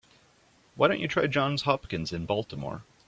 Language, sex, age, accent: English, male, 19-29, Canadian English